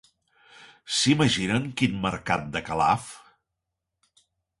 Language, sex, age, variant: Catalan, male, 40-49, Central